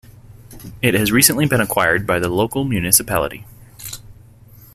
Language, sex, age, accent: English, male, 19-29, United States English